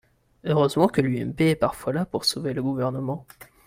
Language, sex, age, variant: French, male, 19-29, Français de métropole